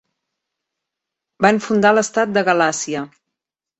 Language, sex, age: Catalan, female, 40-49